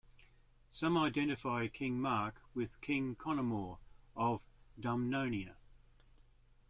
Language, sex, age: English, male, 60-69